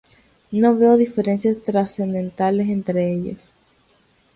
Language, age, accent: Spanish, 19-29, Andino-Pacífico: Colombia, Perú, Ecuador, oeste de Bolivia y Venezuela andina